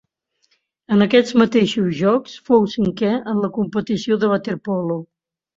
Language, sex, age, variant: Catalan, female, 70-79, Central